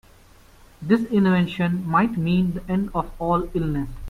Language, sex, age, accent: English, male, 19-29, India and South Asia (India, Pakistan, Sri Lanka)